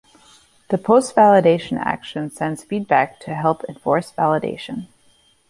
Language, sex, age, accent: English, female, 30-39, United States English